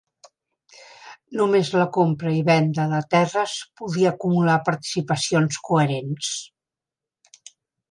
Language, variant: Catalan, Central